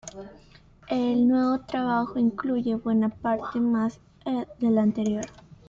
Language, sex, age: Spanish, female, under 19